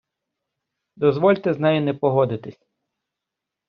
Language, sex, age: Ukrainian, male, 19-29